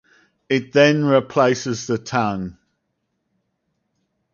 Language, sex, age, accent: English, male, 50-59, Australian English